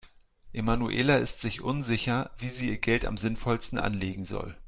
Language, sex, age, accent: German, male, 40-49, Deutschland Deutsch